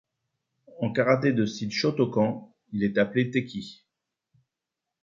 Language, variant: French, Français de métropole